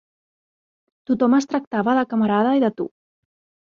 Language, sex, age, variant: Catalan, female, 40-49, Central